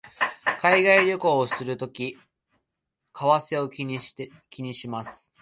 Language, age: Japanese, 19-29